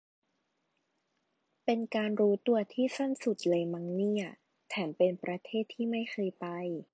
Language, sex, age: Thai, female, 19-29